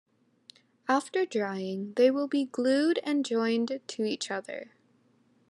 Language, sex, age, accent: English, female, under 19, United States English